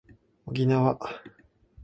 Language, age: Japanese, 19-29